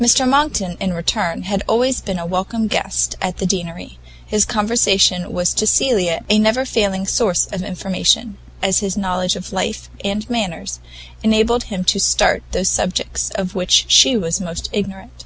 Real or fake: real